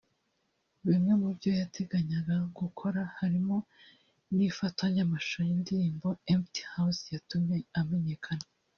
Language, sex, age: Kinyarwanda, female, 19-29